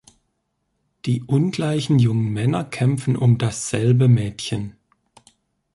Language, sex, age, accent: German, male, 30-39, Deutschland Deutsch